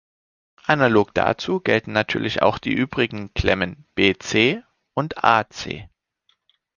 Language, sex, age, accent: German, male, 30-39, Deutschland Deutsch